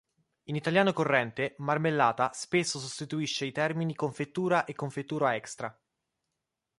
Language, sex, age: Italian, male, 19-29